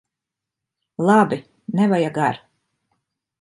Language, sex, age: Latvian, female, 50-59